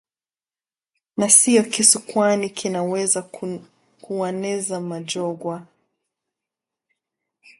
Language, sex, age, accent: English, female, 30-39, England English